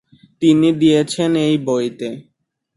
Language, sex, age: Bengali, male, 19-29